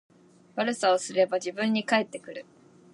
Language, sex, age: Japanese, female, 19-29